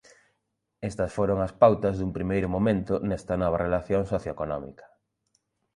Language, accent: Galician, Normativo (estándar)